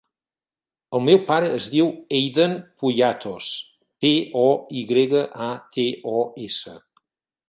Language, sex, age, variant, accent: Catalan, male, 50-59, Central, Girona